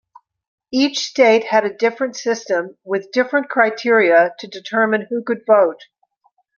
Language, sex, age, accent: English, female, 60-69, United States English